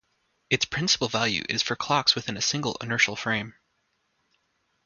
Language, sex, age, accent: English, male, under 19, United States English